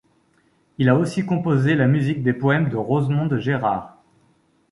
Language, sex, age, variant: French, male, 40-49, Français de métropole